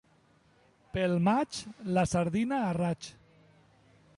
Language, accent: Catalan, valencià